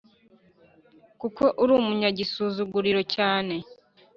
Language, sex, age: Kinyarwanda, female, 19-29